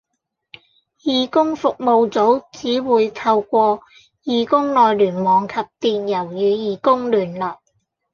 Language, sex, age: Cantonese, female, 30-39